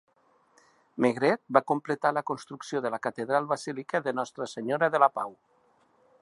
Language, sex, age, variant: Catalan, male, 60-69, Central